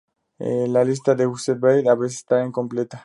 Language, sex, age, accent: Spanish, male, 19-29, México